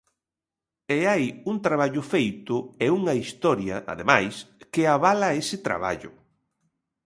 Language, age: Galician, 50-59